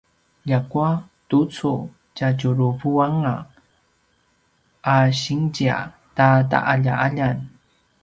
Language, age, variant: Paiwan, 30-39, pinayuanan a kinaikacedasan (東排灣語)